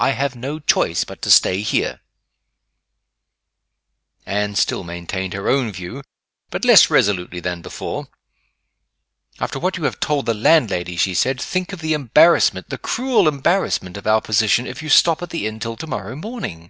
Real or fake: real